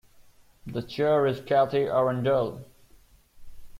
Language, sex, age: English, male, 19-29